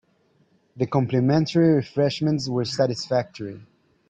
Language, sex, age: English, male, 19-29